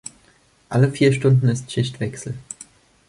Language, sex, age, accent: German, male, 19-29, Deutschland Deutsch